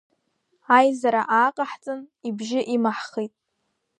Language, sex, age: Abkhazian, female, under 19